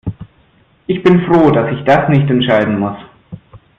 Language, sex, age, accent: German, male, 19-29, Deutschland Deutsch